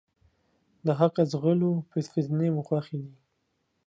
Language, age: Pashto, 19-29